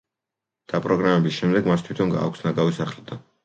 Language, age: Georgian, 19-29